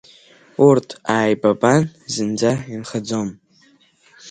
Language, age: Abkhazian, under 19